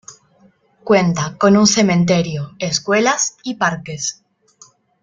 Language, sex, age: Spanish, female, under 19